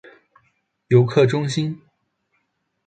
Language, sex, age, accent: Chinese, male, under 19, 出生地：湖北省